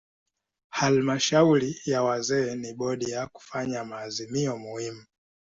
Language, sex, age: Swahili, male, 19-29